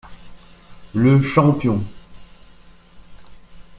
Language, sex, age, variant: French, male, under 19, Français de métropole